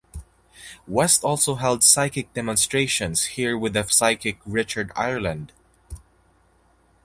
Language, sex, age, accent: English, male, under 19, Filipino